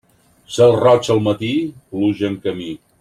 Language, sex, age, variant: Catalan, male, 60-69, Central